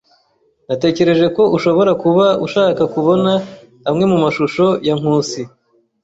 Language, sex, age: Kinyarwanda, male, 30-39